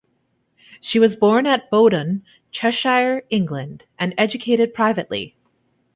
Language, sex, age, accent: English, female, 30-39, Canadian English